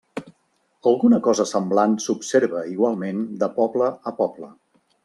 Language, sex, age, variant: Catalan, male, 50-59, Central